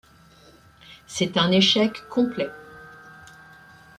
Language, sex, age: French, female, 60-69